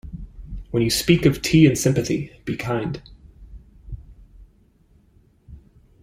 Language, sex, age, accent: English, male, 19-29, United States English